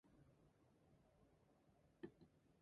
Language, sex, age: English, female, 19-29